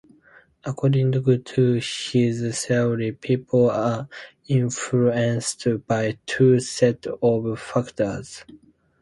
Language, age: English, 19-29